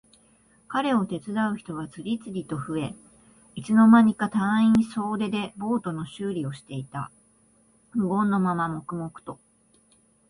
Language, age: Japanese, 40-49